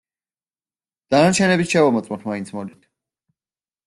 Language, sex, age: Georgian, male, 19-29